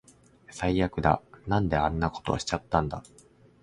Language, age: Japanese, 19-29